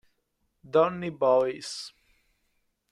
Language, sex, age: Italian, male, under 19